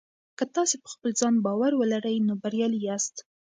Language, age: Pashto, 19-29